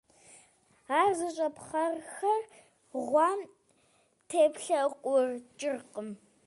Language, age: Kabardian, under 19